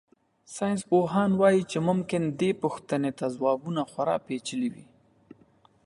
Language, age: Pashto, 30-39